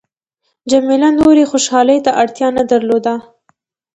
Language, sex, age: Pashto, female, under 19